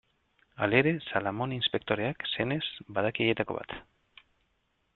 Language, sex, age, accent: Basque, male, 30-39, Mendebalekoa (Araba, Bizkaia, Gipuzkoako mendebaleko herri batzuk)